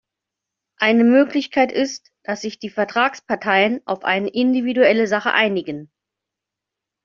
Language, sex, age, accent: German, female, 40-49, Deutschland Deutsch